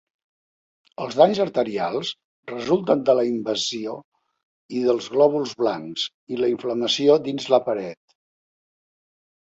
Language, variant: Catalan, Central